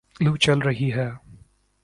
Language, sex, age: Urdu, male, 19-29